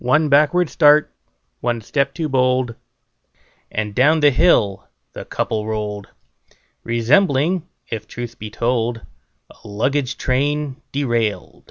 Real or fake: real